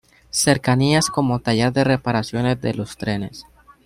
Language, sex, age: Spanish, male, 19-29